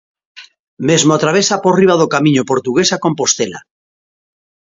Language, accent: Galician, Normativo (estándar)